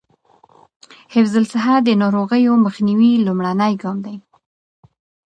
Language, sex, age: Pashto, female, 19-29